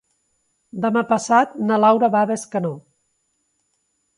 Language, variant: Catalan, Central